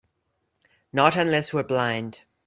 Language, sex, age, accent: English, male, 19-29, Southern African (South Africa, Zimbabwe, Namibia)